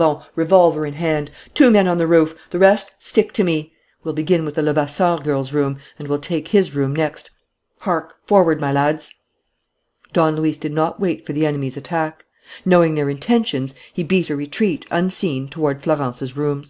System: none